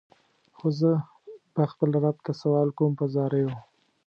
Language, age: Pashto, 30-39